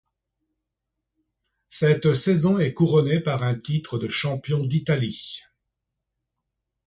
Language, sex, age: French, male, 60-69